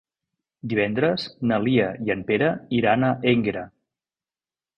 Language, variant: Catalan, Central